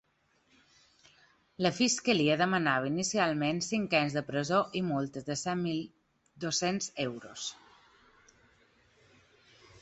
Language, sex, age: Catalan, female, 30-39